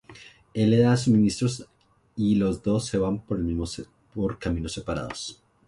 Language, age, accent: Spanish, 40-49, Andino-Pacífico: Colombia, Perú, Ecuador, oeste de Bolivia y Venezuela andina